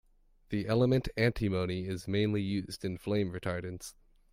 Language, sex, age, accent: English, male, under 19, United States English